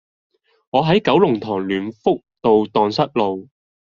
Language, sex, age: Cantonese, male, 19-29